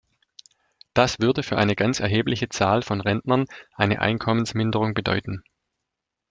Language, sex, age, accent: German, male, 50-59, Deutschland Deutsch